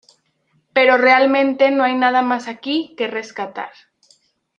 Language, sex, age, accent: Spanish, female, 19-29, México